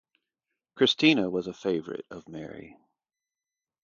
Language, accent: English, United States English